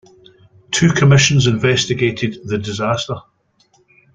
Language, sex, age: English, male, 50-59